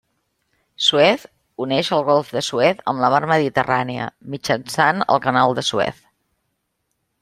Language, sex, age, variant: Catalan, female, 50-59, Central